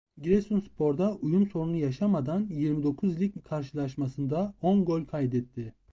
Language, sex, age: Turkish, male, 19-29